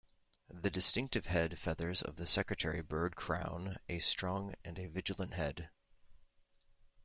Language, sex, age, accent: English, male, 30-39, United States English